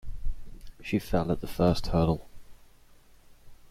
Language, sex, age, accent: English, male, 19-29, England English